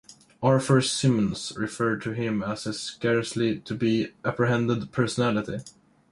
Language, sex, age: English, male, under 19